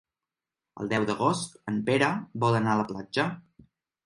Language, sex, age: Catalan, male, 19-29